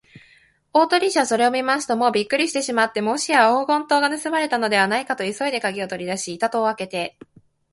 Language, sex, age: Japanese, female, 19-29